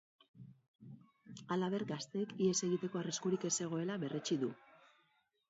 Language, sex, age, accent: Basque, female, 40-49, Mendebalekoa (Araba, Bizkaia, Gipuzkoako mendebaleko herri batzuk)